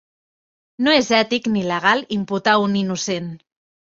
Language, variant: Catalan, Central